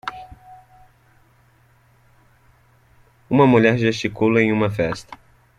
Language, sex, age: Portuguese, male, 30-39